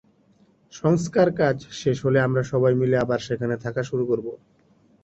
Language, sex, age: Bengali, male, 19-29